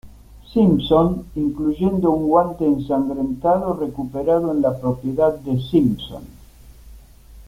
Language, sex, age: Spanish, male, 50-59